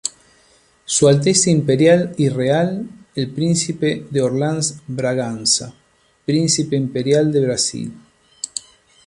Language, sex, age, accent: Spanish, male, 40-49, Rioplatense: Argentina, Uruguay, este de Bolivia, Paraguay